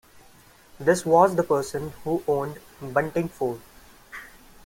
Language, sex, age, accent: English, male, 19-29, India and South Asia (India, Pakistan, Sri Lanka)